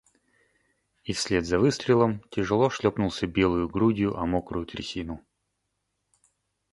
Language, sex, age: Russian, male, 30-39